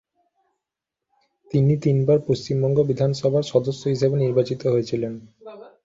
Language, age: Bengali, 19-29